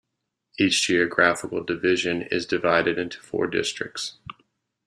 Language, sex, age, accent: English, male, 30-39, United States English